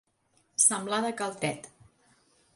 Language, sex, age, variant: Catalan, female, 40-49, Central